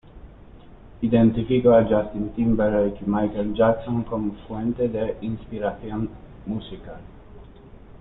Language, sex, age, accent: Spanish, male, 30-39, España: Norte peninsular (Asturias, Castilla y León, Cantabria, País Vasco, Navarra, Aragón, La Rioja, Guadalajara, Cuenca)